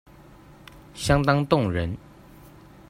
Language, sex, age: Chinese, male, 19-29